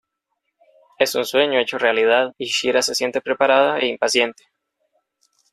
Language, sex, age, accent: Spanish, male, 19-29, América central